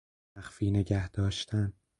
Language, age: Persian, 19-29